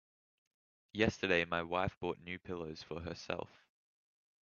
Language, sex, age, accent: English, male, under 19, Australian English